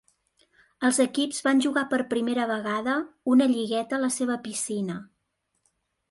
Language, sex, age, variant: Catalan, female, 40-49, Central